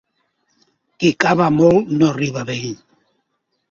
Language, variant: Catalan, Central